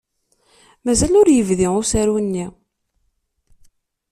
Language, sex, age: Kabyle, female, 30-39